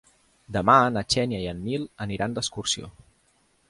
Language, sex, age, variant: Catalan, male, 19-29, Septentrional